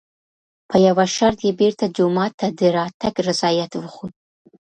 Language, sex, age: Pashto, female, under 19